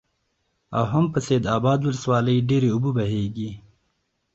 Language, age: Pashto, 19-29